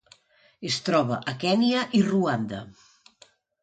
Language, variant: Catalan, Nord-Occidental